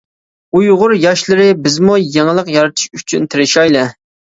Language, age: Uyghur, 19-29